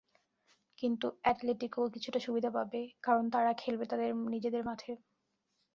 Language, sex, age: Bengali, female, 19-29